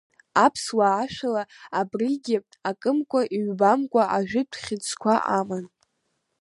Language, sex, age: Abkhazian, female, under 19